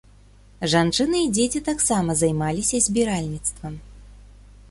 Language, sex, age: Belarusian, female, 30-39